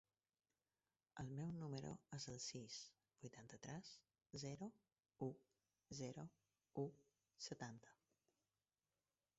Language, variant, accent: Catalan, Balear, mallorquí